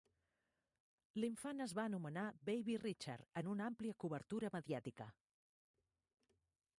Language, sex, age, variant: Catalan, female, 40-49, Central